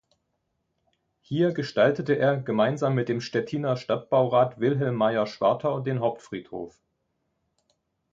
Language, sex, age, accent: German, male, 50-59, Deutschland Deutsch